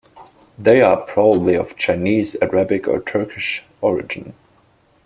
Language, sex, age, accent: English, male, 19-29, United States English